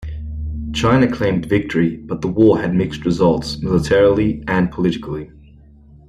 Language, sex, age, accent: English, male, 30-39, Australian English